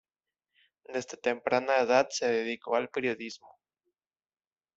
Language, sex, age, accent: Spanish, male, 19-29, México